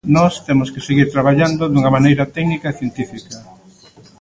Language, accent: Galician, Normativo (estándar)